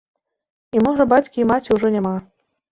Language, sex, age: Belarusian, female, 19-29